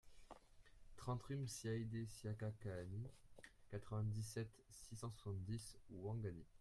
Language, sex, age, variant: French, male, 19-29, Français de métropole